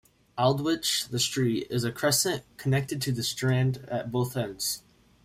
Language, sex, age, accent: English, male, under 19, United States English